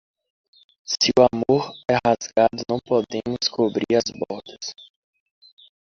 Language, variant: Portuguese, Portuguese (Brasil)